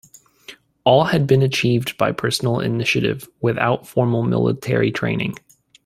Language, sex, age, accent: English, male, 19-29, United States English